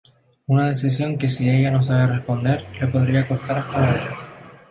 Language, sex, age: Spanish, male, 19-29